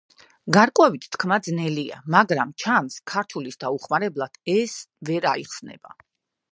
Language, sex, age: Georgian, female, 30-39